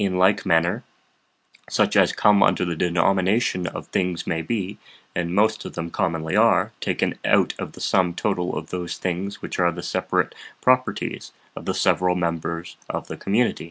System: none